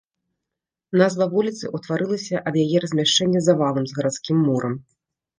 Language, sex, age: Belarusian, female, 30-39